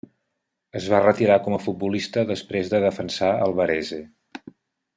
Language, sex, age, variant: Catalan, male, 50-59, Central